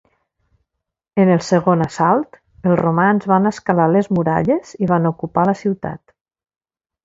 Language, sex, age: Catalan, female, 50-59